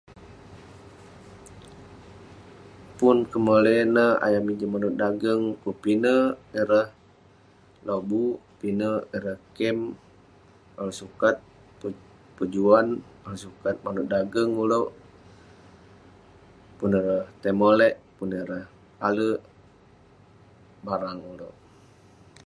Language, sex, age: Western Penan, male, 19-29